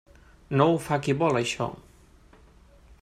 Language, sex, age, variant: Catalan, male, 19-29, Nord-Occidental